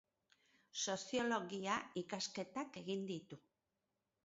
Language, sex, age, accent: Basque, female, 50-59, Erdialdekoa edo Nafarra (Gipuzkoa, Nafarroa)